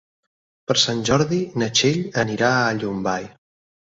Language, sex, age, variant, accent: Catalan, male, 30-39, Central, Barcelona